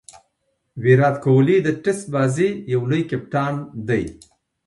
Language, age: Pashto, 50-59